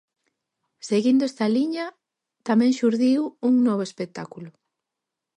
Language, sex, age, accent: Galician, female, 40-49, Normativo (estándar)